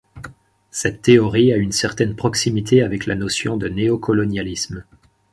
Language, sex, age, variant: French, male, 30-39, Français de métropole